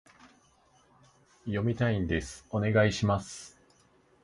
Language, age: Japanese, 19-29